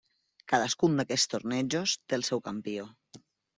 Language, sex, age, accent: Catalan, female, 30-39, valencià